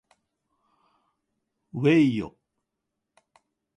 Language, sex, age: Japanese, male, 60-69